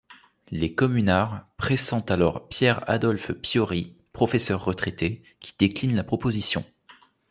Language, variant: French, Français de métropole